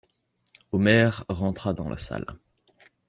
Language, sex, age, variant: French, male, 19-29, Français de métropole